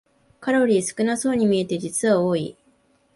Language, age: Japanese, 19-29